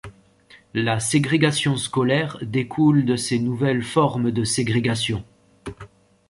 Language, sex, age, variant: French, male, 30-39, Français de métropole